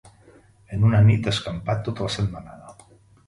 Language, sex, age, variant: Catalan, male, 50-59, Central